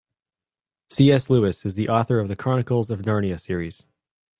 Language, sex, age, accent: English, male, 30-39, United States English